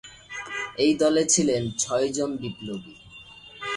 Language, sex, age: Bengali, male, 19-29